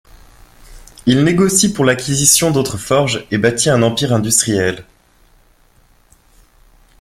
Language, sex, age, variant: French, male, 19-29, Français de métropole